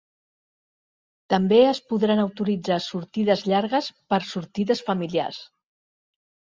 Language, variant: Catalan, Central